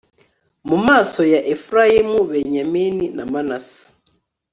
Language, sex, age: Kinyarwanda, male, 30-39